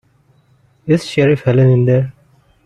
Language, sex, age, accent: English, male, 19-29, India and South Asia (India, Pakistan, Sri Lanka)